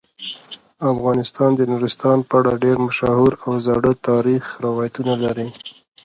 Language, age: Pashto, 19-29